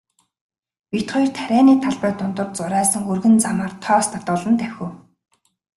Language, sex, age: Mongolian, female, 19-29